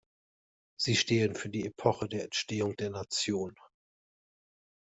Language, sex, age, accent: German, male, 40-49, Deutschland Deutsch